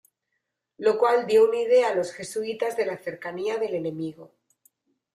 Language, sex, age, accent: Spanish, female, 40-49, España: Sur peninsular (Andalucia, Extremadura, Murcia)